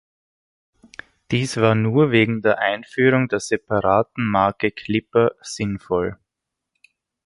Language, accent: German, Österreichisches Deutsch